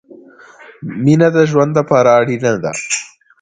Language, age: Pashto, 19-29